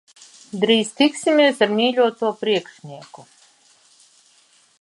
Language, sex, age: Latvian, female, 50-59